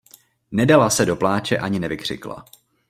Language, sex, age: Czech, male, 19-29